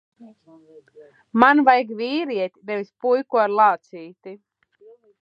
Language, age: Latvian, 19-29